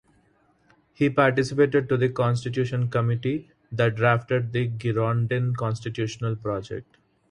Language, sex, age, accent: English, male, 19-29, India and South Asia (India, Pakistan, Sri Lanka)